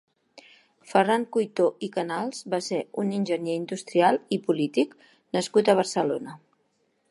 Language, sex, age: Catalan, female, 60-69